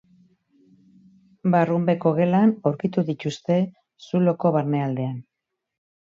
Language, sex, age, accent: Basque, female, 60-69, Erdialdekoa edo Nafarra (Gipuzkoa, Nafarroa)